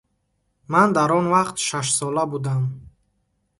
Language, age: Tajik, 19-29